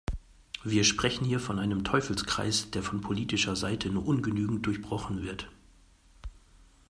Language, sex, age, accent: German, male, 40-49, Deutschland Deutsch